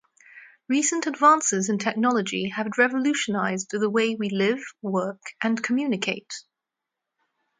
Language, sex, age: English, female, 19-29